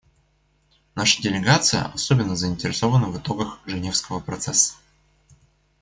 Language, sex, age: Russian, male, under 19